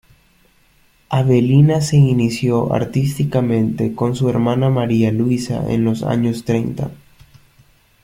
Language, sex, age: Spanish, male, under 19